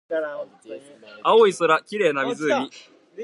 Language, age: Japanese, 19-29